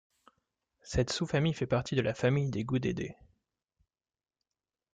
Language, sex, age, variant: French, male, 19-29, Français de métropole